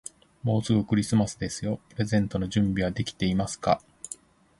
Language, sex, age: Japanese, male, 40-49